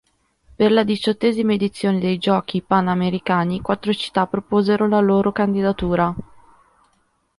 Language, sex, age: Italian, female, 30-39